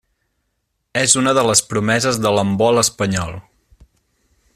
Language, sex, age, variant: Catalan, male, 19-29, Central